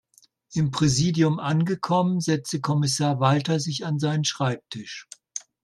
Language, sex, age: German, male, 60-69